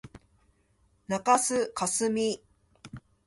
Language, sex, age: Japanese, female, 40-49